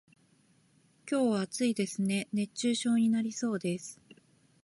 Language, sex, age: Japanese, female, 30-39